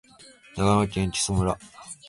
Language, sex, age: Japanese, male, 19-29